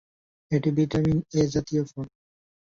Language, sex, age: Bengali, male, 19-29